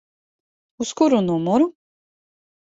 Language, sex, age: Latvian, female, 40-49